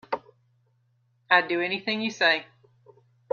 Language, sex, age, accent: English, female, 50-59, United States English